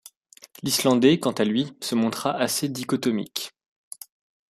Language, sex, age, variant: French, male, 19-29, Français de métropole